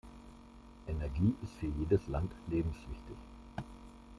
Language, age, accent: German, 50-59, Deutschland Deutsch